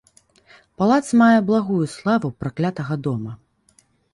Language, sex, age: Belarusian, female, 19-29